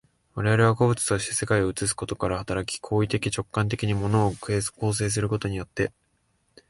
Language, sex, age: Japanese, male, 19-29